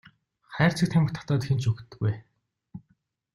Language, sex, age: Mongolian, male, 30-39